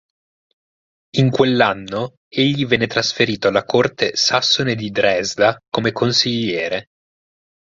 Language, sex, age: Italian, male, 19-29